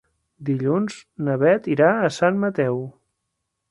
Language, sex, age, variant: Catalan, male, 40-49, Central